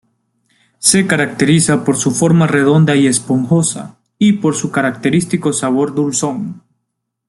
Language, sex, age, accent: Spanish, male, 19-29, América central